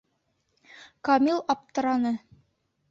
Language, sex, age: Bashkir, female, 19-29